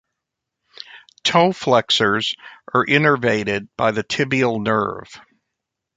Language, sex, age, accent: English, male, 60-69, United States English